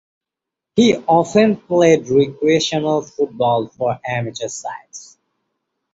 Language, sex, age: English, male, 19-29